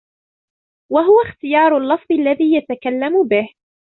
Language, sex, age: Arabic, female, 19-29